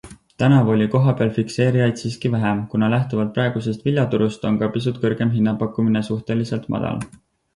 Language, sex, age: Estonian, male, 19-29